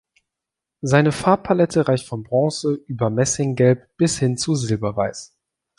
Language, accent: German, Deutschland Deutsch